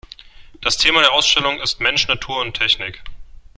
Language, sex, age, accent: German, male, 19-29, Deutschland Deutsch